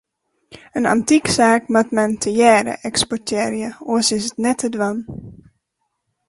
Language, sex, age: Western Frisian, female, 30-39